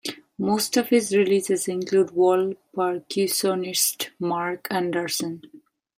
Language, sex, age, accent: English, female, 30-39, India and South Asia (India, Pakistan, Sri Lanka)